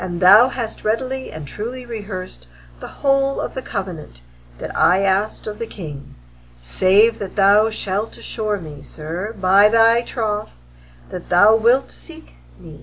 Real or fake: real